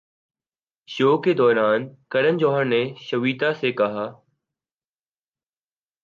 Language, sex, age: Urdu, male, 19-29